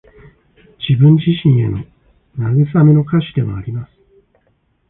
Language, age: Japanese, 60-69